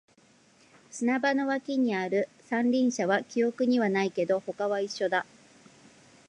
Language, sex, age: Japanese, female, 40-49